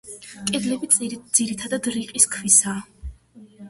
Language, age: Georgian, 30-39